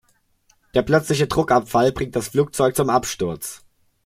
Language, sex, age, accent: German, male, under 19, Deutschland Deutsch